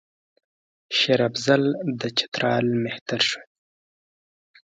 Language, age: Pashto, 19-29